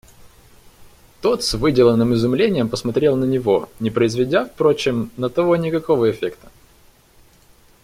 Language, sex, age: Russian, male, 19-29